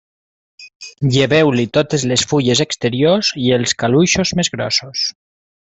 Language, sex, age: Catalan, male, 30-39